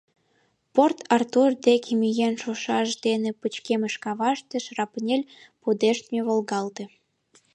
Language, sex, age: Mari, female, 19-29